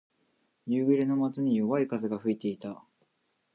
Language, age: Japanese, 40-49